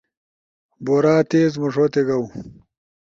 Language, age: Ushojo, 19-29